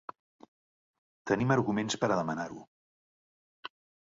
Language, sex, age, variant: Catalan, male, 50-59, Central